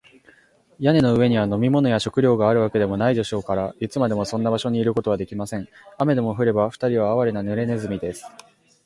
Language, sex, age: Japanese, male, 19-29